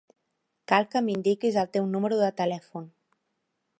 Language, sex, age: Catalan, female, 40-49